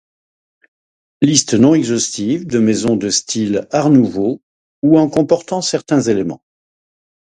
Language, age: French, 50-59